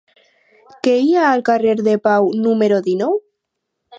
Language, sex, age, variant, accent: Catalan, female, under 19, Alacantí, valencià